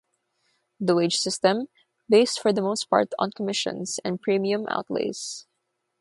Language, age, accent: English, 19-29, United States English; Filipino